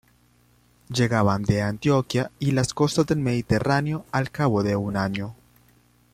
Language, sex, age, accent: Spanish, male, 19-29, Andino-Pacífico: Colombia, Perú, Ecuador, oeste de Bolivia y Venezuela andina